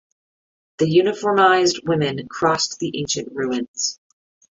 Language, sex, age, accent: English, female, 50-59, United States English